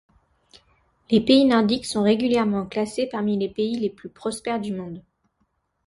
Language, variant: French, Français de métropole